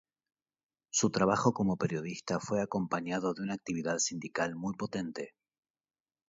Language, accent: Spanish, Rioplatense: Argentina, Uruguay, este de Bolivia, Paraguay